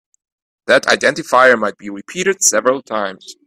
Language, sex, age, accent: English, male, 19-29, United States English